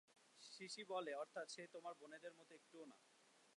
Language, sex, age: Bengali, male, 19-29